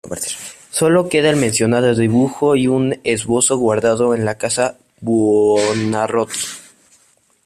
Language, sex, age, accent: Spanish, male, under 19, México